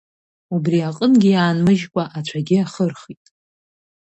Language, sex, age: Abkhazian, female, 30-39